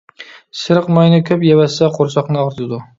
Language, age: Uyghur, 40-49